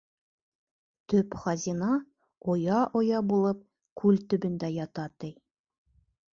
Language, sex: Bashkir, female